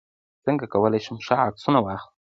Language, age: Pashto, 19-29